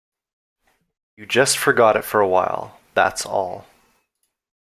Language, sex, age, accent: English, male, 30-39, Canadian English